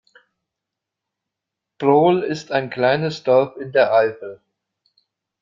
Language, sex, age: German, male, 60-69